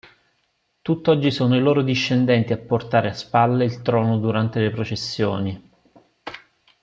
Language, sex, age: Italian, male, 40-49